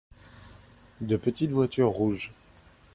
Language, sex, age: French, male, 30-39